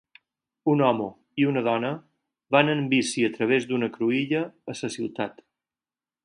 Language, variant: Catalan, Balear